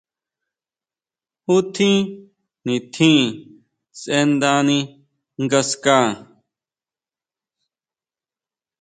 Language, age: Huautla Mazatec, 19-29